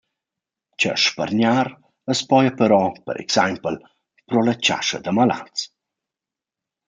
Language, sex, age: Romansh, male, 40-49